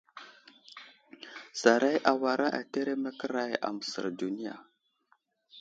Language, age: Wuzlam, 19-29